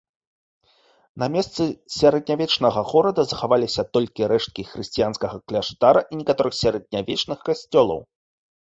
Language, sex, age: Belarusian, male, 30-39